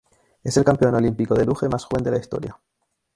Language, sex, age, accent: Spanish, male, 19-29, España: Islas Canarias